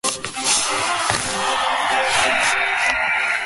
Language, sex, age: English, male, 19-29